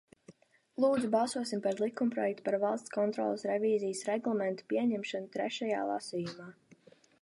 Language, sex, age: Latvian, female, under 19